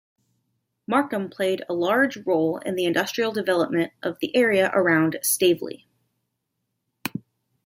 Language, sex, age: English, female, 19-29